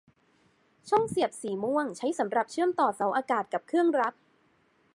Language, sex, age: Thai, female, 19-29